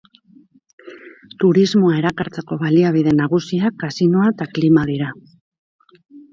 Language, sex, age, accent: Basque, female, 40-49, Mendebalekoa (Araba, Bizkaia, Gipuzkoako mendebaleko herri batzuk)